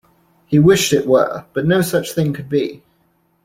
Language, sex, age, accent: English, male, 19-29, England English